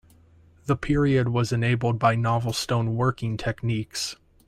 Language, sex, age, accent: English, male, 19-29, United States English